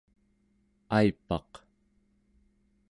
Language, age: Central Yupik, 30-39